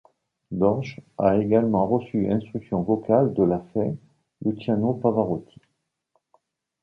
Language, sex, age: French, male, 50-59